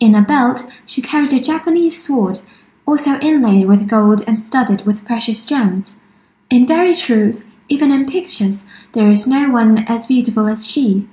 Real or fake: real